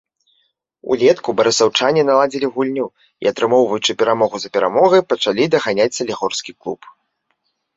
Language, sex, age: Belarusian, male, 19-29